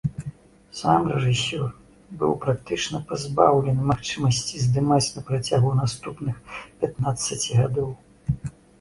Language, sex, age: Belarusian, male, 50-59